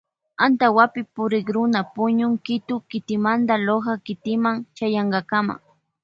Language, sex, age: Loja Highland Quichua, female, 19-29